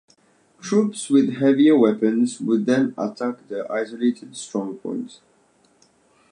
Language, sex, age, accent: English, male, 19-29, United States English